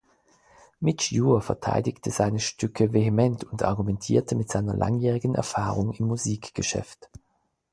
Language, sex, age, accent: German, male, 40-49, Schweizerdeutsch